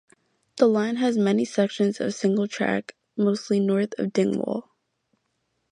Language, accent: English, United States English